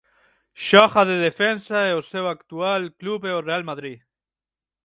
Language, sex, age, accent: Galician, male, 30-39, Atlántico (seseo e gheada); Central (gheada); Normativo (estándar)